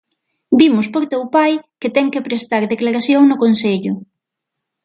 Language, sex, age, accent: Galician, female, 40-49, Atlántico (seseo e gheada); Normativo (estándar)